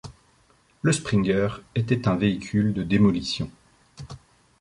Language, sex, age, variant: French, male, 40-49, Français de métropole